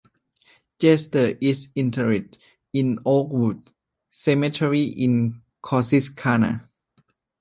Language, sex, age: English, male, 19-29